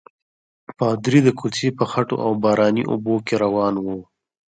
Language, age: Pashto, 19-29